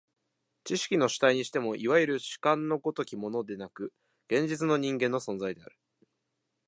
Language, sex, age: Japanese, male, 19-29